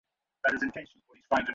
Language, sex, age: Bengali, male, 19-29